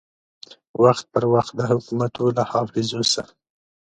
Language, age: Pashto, 19-29